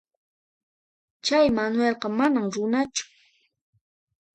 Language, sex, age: Puno Quechua, female, 19-29